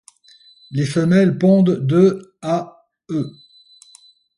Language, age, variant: French, 70-79, Français de métropole